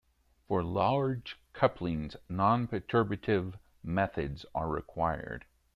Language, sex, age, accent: English, male, 40-49, United States English